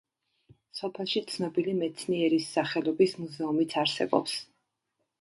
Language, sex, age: Georgian, female, 30-39